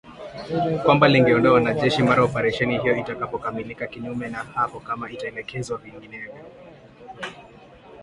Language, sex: Swahili, male